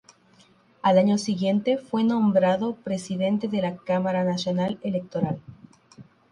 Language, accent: Spanish, Rioplatense: Argentina, Uruguay, este de Bolivia, Paraguay